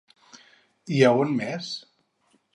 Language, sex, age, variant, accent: Catalan, male, 50-59, Central, central